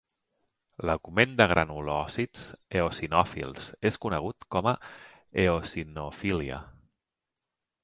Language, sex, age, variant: Catalan, male, 40-49, Central